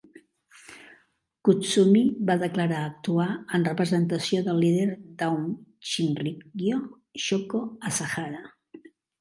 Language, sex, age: Catalan, female, 60-69